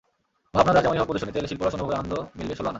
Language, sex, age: Bengali, male, 19-29